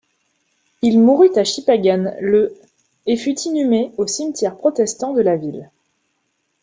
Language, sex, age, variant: French, female, 19-29, Français de métropole